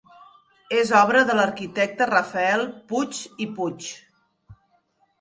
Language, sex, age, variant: Catalan, female, 40-49, Central